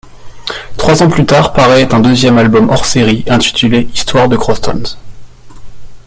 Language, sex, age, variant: French, male, 30-39, Français de métropole